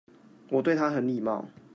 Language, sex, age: Chinese, male, 19-29